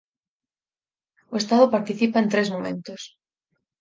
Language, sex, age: Galician, female, 19-29